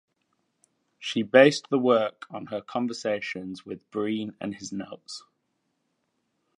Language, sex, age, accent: English, male, 19-29, England English